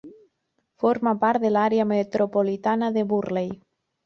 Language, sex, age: Catalan, female, 30-39